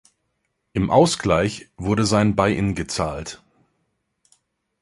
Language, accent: German, Deutschland Deutsch